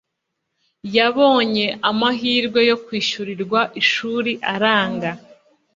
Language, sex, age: Kinyarwanda, female, 19-29